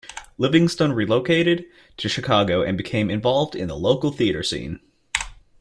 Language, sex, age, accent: English, male, 19-29, United States English